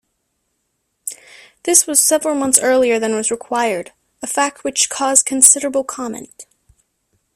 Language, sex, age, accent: English, female, under 19, United States English